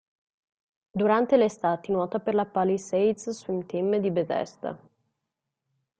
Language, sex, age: Italian, female, 19-29